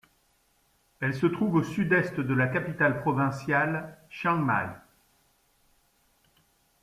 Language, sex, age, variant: French, male, 50-59, Français de métropole